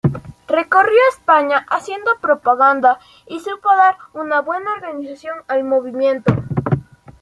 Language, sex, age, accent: Spanish, male, 19-29, Andino-Pacífico: Colombia, Perú, Ecuador, oeste de Bolivia y Venezuela andina